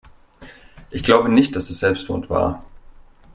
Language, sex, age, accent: German, male, 30-39, Deutschland Deutsch